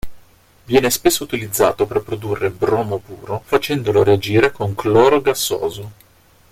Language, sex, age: Italian, male, 40-49